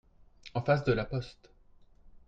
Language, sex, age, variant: French, male, 30-39, Français de métropole